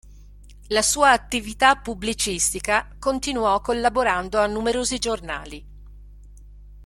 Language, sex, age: Italian, female, 50-59